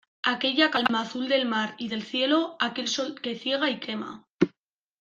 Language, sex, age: Spanish, female, 19-29